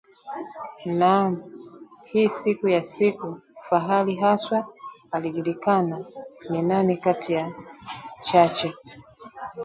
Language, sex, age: Swahili, female, 40-49